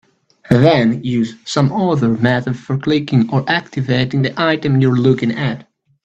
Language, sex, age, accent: English, male, 30-39, United States English